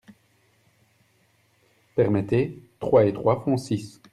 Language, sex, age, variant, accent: French, male, 30-39, Français d'Europe, Français de Belgique